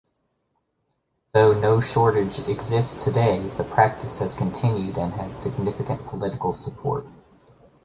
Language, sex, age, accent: English, male, 19-29, United States English